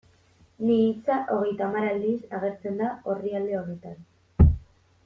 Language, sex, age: Basque, female, 19-29